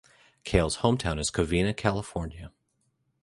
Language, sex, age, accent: English, male, 30-39, Canadian English